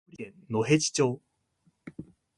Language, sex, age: Japanese, male, 19-29